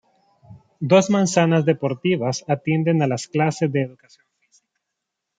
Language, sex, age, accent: Spanish, male, 30-39, América central